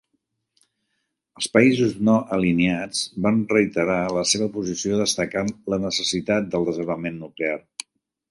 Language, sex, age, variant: Catalan, male, 70-79, Central